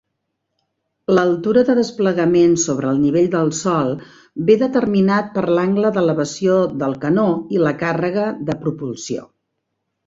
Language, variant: Catalan, Central